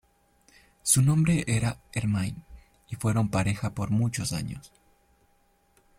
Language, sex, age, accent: Spanish, male, 19-29, Andino-Pacífico: Colombia, Perú, Ecuador, oeste de Bolivia y Venezuela andina